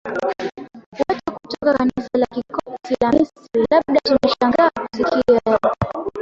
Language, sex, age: Swahili, female, 19-29